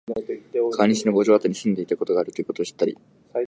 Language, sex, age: Japanese, male, 19-29